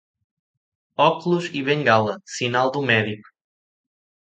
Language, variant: Portuguese, Portuguese (Portugal)